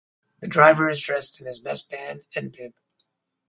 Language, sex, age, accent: English, male, 40-49, United States English